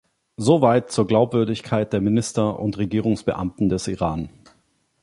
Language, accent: German, Deutschland Deutsch